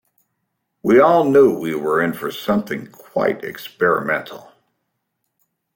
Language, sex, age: English, male, 60-69